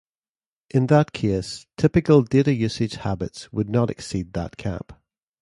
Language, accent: English, Northern Irish